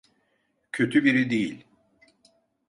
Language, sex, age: Turkish, male, 60-69